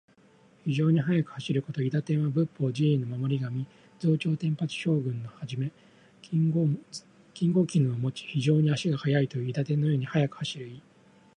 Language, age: Japanese, 40-49